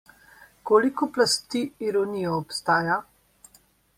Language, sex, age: Slovenian, female, 50-59